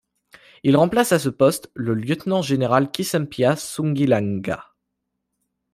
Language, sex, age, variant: French, male, under 19, Français de métropole